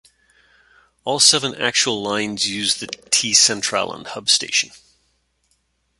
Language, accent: English, Canadian English